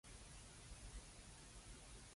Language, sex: Cantonese, female